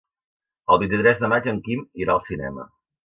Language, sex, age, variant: Catalan, male, 60-69, Central